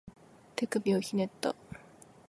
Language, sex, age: Japanese, female, 19-29